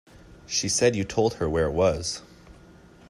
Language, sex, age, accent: English, male, 19-29, Canadian English